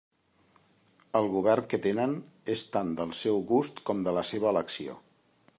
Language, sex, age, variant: Catalan, male, 40-49, Central